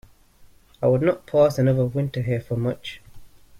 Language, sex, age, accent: English, male, 19-29, England English